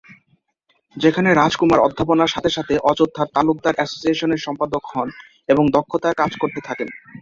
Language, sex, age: Bengali, male, 19-29